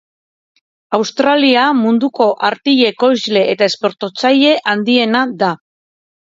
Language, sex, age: Basque, female, 40-49